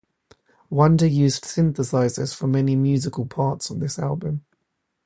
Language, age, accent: English, 19-29, England English; London English